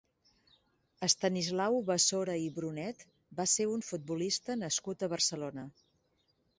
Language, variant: Catalan, Central